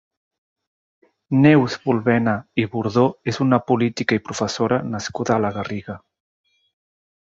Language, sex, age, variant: Catalan, male, 40-49, Central